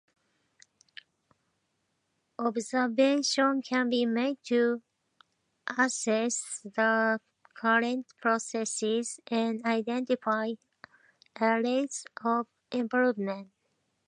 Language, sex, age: English, female, 50-59